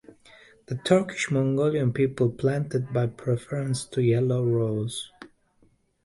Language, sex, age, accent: English, male, 30-39, England English